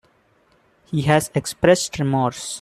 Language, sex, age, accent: English, male, 19-29, India and South Asia (India, Pakistan, Sri Lanka)